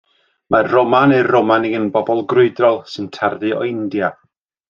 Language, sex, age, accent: Welsh, male, 40-49, Y Deyrnas Unedig Cymraeg